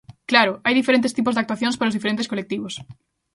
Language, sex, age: Galician, female, 19-29